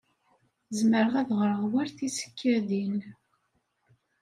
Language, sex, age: Kabyle, female, 30-39